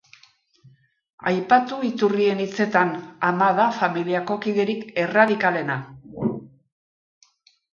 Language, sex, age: Basque, female, 60-69